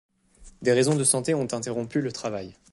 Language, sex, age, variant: French, male, 19-29, Français de métropole